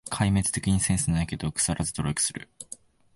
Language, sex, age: Japanese, male, 19-29